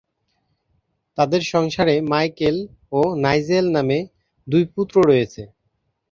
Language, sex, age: Bengali, male, 30-39